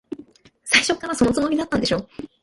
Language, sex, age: Japanese, male, 19-29